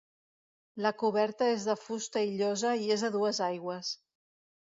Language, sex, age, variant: Catalan, female, 50-59, Central